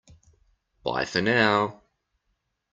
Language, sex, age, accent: English, male, 40-49, New Zealand English